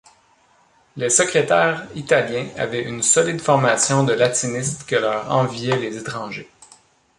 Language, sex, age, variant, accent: French, male, 30-39, Français d'Amérique du Nord, Français du Canada